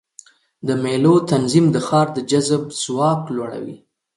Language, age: Pashto, 30-39